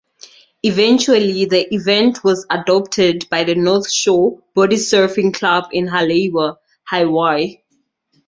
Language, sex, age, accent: English, female, 30-39, Southern African (South Africa, Zimbabwe, Namibia)